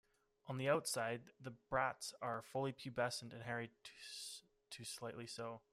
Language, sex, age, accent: English, male, 19-29, Canadian English